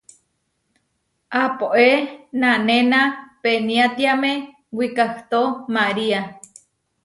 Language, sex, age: Huarijio, female, 30-39